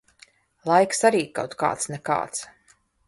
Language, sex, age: Latvian, female, 50-59